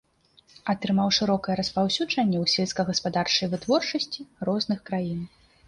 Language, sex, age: Belarusian, female, 30-39